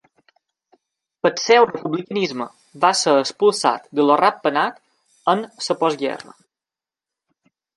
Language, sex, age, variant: Catalan, male, 19-29, Balear